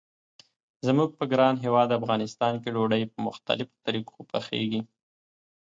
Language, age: Pashto, 19-29